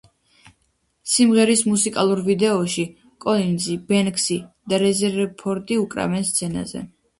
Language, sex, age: Georgian, female, under 19